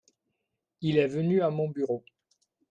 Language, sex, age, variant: French, male, 40-49, Français de métropole